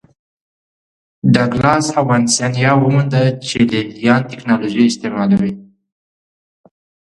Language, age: Pashto, 19-29